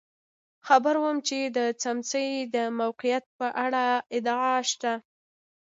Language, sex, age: Pashto, female, 30-39